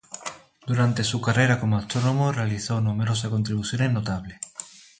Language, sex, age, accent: Spanish, male, 30-39, España: Sur peninsular (Andalucia, Extremadura, Murcia)